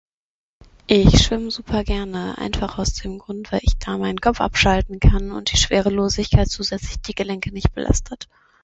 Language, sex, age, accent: German, female, 19-29, Deutschland Deutsch